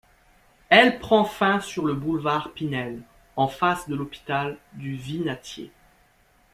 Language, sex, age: French, male, 30-39